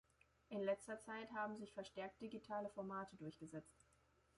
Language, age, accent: German, 30-39, Deutschland Deutsch